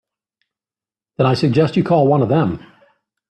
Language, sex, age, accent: English, male, 50-59, United States English